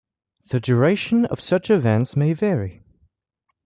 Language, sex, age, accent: English, male, 19-29, England English